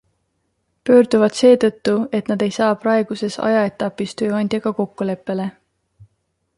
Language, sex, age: Estonian, female, 30-39